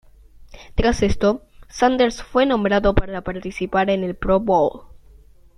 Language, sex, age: Spanish, male, under 19